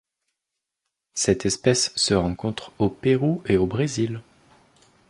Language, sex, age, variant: French, male, 30-39, Français de métropole